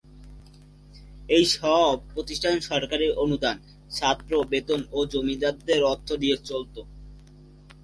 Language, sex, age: Bengali, male, under 19